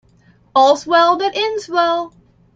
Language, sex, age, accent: English, female, 19-29, United States English